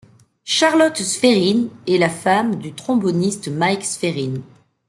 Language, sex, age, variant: French, female, 40-49, Français de métropole